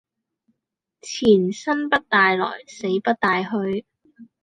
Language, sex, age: Cantonese, female, 19-29